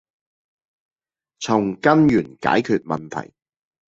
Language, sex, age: Cantonese, male, 40-49